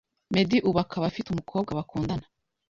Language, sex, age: Kinyarwanda, female, 19-29